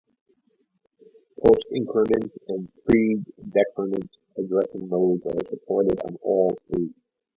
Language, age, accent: English, 40-49, United States English